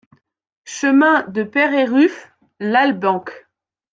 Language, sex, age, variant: French, female, 30-39, Français de métropole